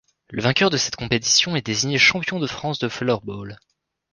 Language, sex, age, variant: French, male, 19-29, Français de métropole